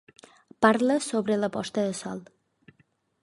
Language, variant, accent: Catalan, Balear, mallorquí